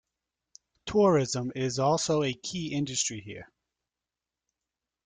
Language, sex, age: English, male, 30-39